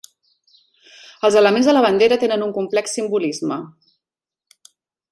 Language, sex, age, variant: Catalan, female, 30-39, Central